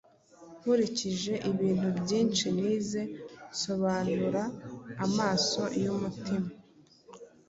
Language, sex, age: Kinyarwanda, female, 19-29